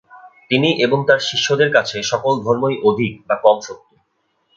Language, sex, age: Bengali, male, 19-29